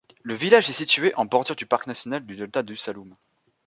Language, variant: French, Français de métropole